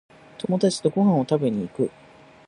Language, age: Japanese, 60-69